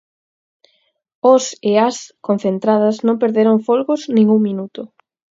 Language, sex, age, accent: Galician, female, 19-29, Atlántico (seseo e gheada)